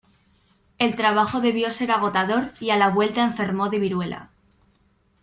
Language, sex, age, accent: Spanish, female, under 19, España: Norte peninsular (Asturias, Castilla y León, Cantabria, País Vasco, Navarra, Aragón, La Rioja, Guadalajara, Cuenca)